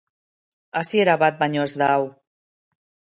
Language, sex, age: Basque, female, 50-59